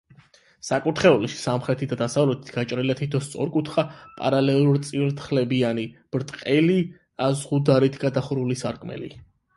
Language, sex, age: Georgian, male, 30-39